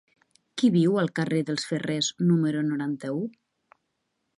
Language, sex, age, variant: Catalan, female, 40-49, Nord-Occidental